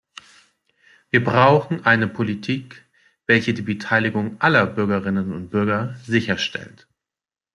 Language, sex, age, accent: German, male, 19-29, Deutschland Deutsch